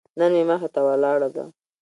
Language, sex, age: Pashto, female, 19-29